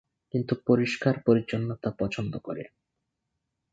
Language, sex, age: Bengali, male, 19-29